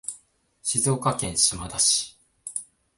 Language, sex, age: Japanese, male, 19-29